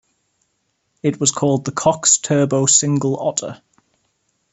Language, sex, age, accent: English, male, 19-29, England English